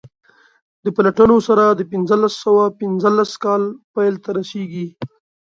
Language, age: Pashto, 19-29